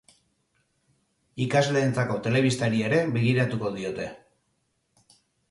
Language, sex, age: Basque, male, 40-49